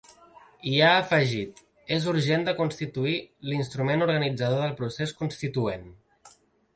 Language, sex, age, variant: Catalan, male, 30-39, Central